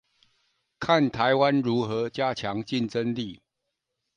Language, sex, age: Chinese, male, 60-69